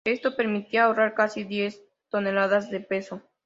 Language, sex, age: Spanish, female, 19-29